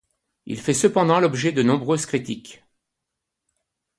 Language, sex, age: French, male, 60-69